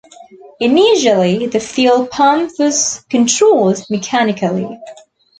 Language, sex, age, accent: English, female, 19-29, Australian English